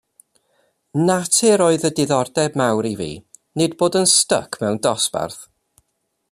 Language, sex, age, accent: Welsh, male, 30-39, Y Deyrnas Unedig Cymraeg